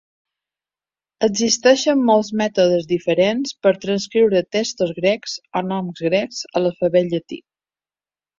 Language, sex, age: Catalan, female, 40-49